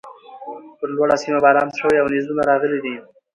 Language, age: Pashto, under 19